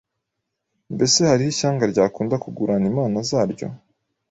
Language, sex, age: Kinyarwanda, male, 30-39